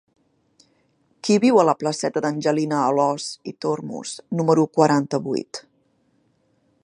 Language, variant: Catalan, Central